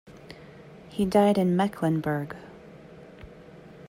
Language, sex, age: English, female, 30-39